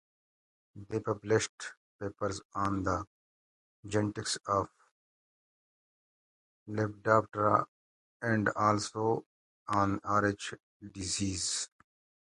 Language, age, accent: English, 40-49, United States English